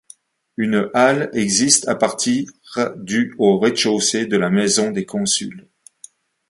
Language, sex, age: French, male, 60-69